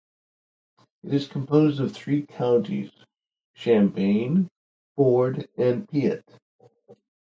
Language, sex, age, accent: English, male, 60-69, United States English